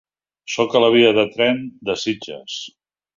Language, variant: Catalan, Nord-Occidental